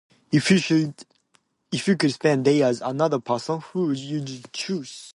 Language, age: English, 19-29